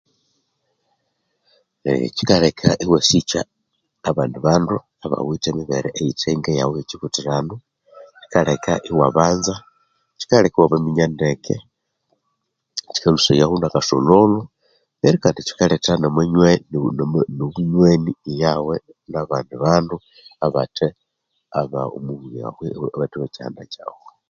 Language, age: Konzo, 50-59